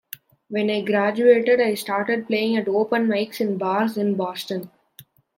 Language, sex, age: English, male, under 19